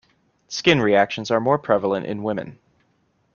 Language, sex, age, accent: English, male, 19-29, United States English